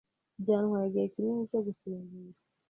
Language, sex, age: Kinyarwanda, female, 30-39